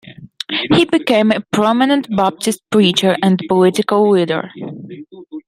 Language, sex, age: English, female, 19-29